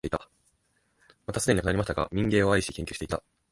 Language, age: Japanese, 19-29